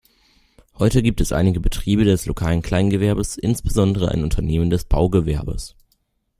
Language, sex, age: German, male, under 19